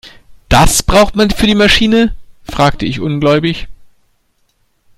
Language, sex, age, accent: German, male, 30-39, Deutschland Deutsch